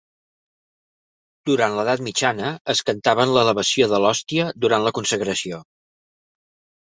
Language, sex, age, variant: Catalan, male, 40-49, Central